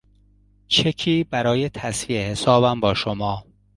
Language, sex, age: Persian, male, 50-59